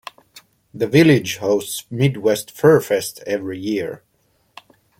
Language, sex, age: English, male, 19-29